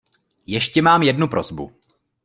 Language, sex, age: Czech, male, 19-29